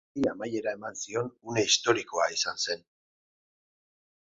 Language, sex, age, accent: Basque, male, 40-49, Erdialdekoa edo Nafarra (Gipuzkoa, Nafarroa)